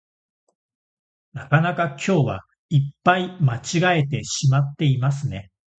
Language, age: Japanese, 40-49